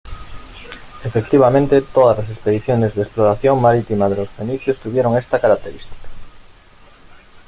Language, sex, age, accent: Spanish, male, 30-39, España: Norte peninsular (Asturias, Castilla y León, Cantabria, País Vasco, Navarra, Aragón, La Rioja, Guadalajara, Cuenca)